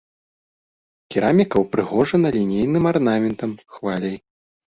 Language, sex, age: Belarusian, male, 19-29